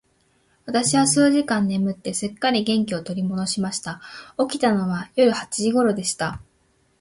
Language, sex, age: Japanese, female, under 19